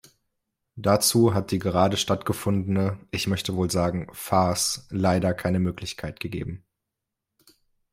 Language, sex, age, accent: German, male, 19-29, Deutschland Deutsch